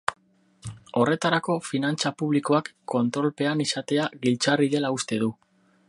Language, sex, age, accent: Basque, male, 19-29, Mendebalekoa (Araba, Bizkaia, Gipuzkoako mendebaleko herri batzuk)